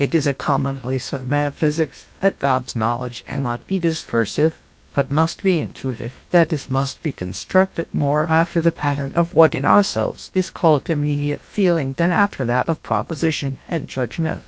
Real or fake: fake